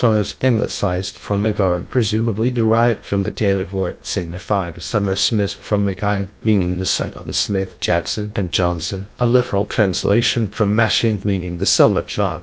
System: TTS, GlowTTS